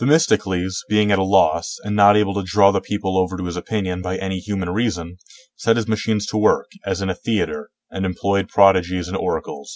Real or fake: real